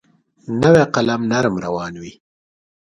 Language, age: Pashto, 30-39